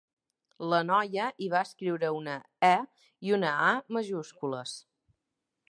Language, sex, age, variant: Catalan, female, 30-39, Balear